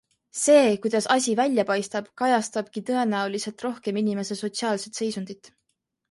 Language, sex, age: Estonian, female, 19-29